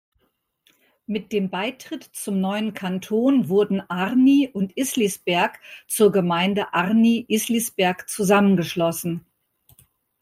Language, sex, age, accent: German, female, 50-59, Deutschland Deutsch